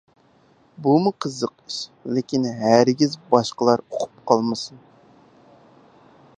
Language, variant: Uyghur, ئۇيغۇر تىلى